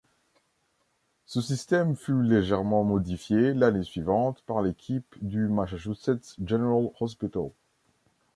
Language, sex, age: French, male, 19-29